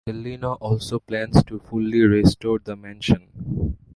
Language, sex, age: English, male, 19-29